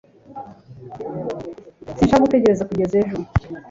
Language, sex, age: Kinyarwanda, female, 30-39